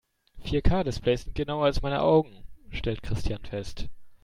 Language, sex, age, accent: German, male, 19-29, Deutschland Deutsch